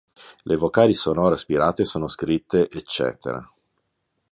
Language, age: Italian, 50-59